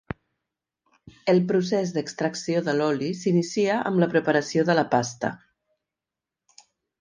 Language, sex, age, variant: Catalan, female, 40-49, Central